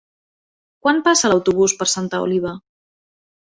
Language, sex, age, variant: Catalan, female, 30-39, Central